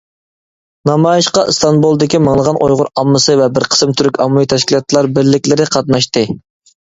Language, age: Uyghur, 19-29